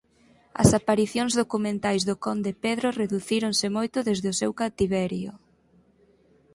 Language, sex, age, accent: Galician, female, 19-29, Normativo (estándar)